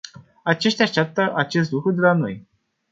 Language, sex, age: Romanian, male, 19-29